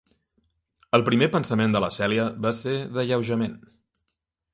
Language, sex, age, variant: Catalan, male, 30-39, Central